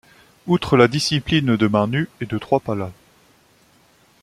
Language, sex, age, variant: French, male, 19-29, Français de métropole